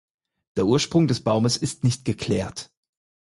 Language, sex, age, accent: German, male, 30-39, Deutschland Deutsch